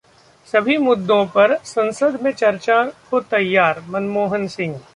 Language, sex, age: Hindi, male, 30-39